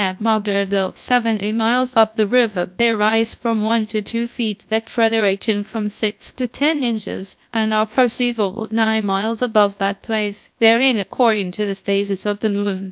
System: TTS, GlowTTS